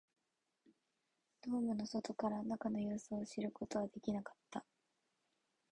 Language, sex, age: Japanese, female, 19-29